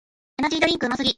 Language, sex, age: Japanese, female, 30-39